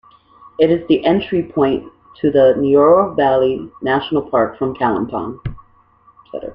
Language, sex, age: English, female, 19-29